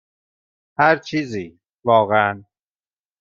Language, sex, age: Persian, male, 40-49